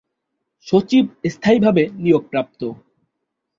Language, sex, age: Bengali, male, 19-29